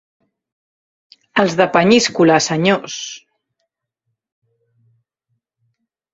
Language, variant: Catalan, Central